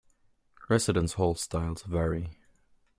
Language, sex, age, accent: English, male, 19-29, United States English